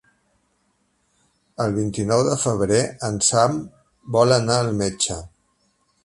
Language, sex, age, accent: Catalan, male, 50-59, Barceloní